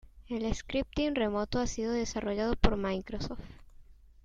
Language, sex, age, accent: Spanish, female, under 19, Rioplatense: Argentina, Uruguay, este de Bolivia, Paraguay